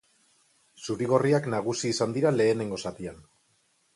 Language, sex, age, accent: Basque, male, 40-49, Mendebalekoa (Araba, Bizkaia, Gipuzkoako mendebaleko herri batzuk)